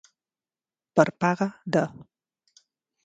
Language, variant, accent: Catalan, Central, central